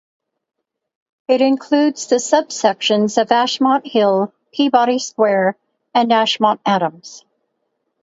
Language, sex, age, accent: English, female, 60-69, United States English